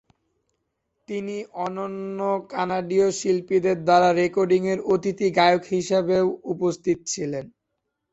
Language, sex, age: Bengali, male, 19-29